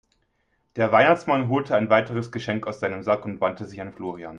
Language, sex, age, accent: German, male, 19-29, Deutschland Deutsch